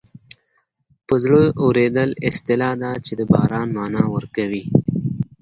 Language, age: Pashto, 19-29